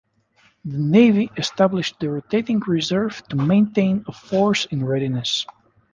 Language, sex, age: English, male, 19-29